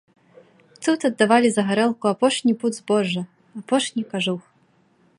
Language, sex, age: Belarusian, female, 19-29